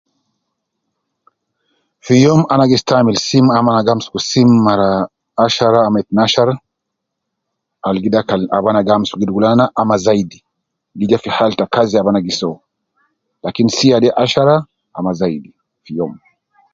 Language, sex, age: Nubi, male, 50-59